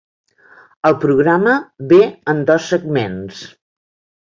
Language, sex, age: Catalan, female, 60-69